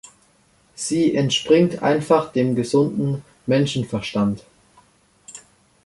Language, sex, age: German, male, under 19